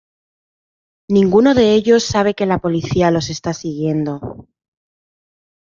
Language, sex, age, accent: Spanish, female, 40-49, España: Centro-Sur peninsular (Madrid, Toledo, Castilla-La Mancha)